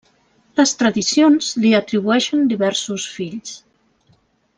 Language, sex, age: Catalan, female, 40-49